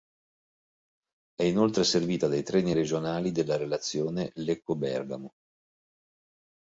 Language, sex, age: Italian, male, 40-49